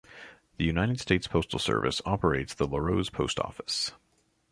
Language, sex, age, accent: English, male, 30-39, United States English